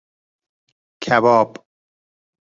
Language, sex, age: Persian, male, 30-39